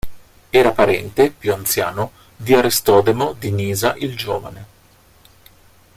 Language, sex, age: Italian, male, 40-49